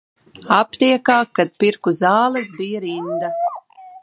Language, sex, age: Latvian, female, 40-49